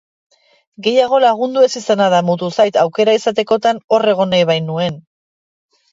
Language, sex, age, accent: Basque, female, 40-49, Erdialdekoa edo Nafarra (Gipuzkoa, Nafarroa)